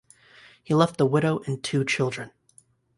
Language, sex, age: English, male, 19-29